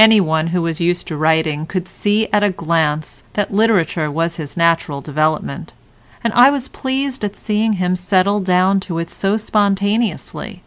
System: none